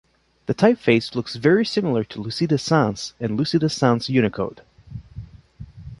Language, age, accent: English, 19-29, Canadian English